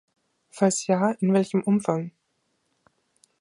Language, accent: German, Österreichisches Deutsch